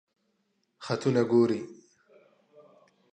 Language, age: Pashto, 30-39